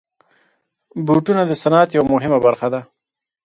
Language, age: Pashto, 30-39